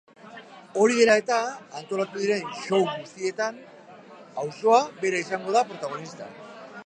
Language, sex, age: Basque, male, 40-49